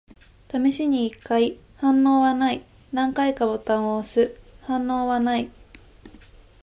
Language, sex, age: Japanese, female, 19-29